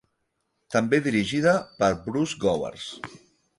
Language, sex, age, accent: Catalan, male, 40-49, Català central